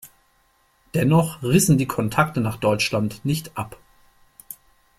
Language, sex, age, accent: German, male, 40-49, Deutschland Deutsch